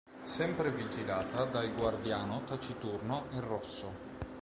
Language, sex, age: Italian, male, 30-39